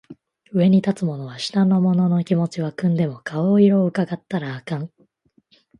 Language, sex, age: Japanese, female, 19-29